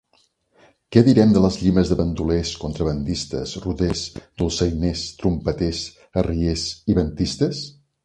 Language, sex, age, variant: Catalan, male, 50-59, Central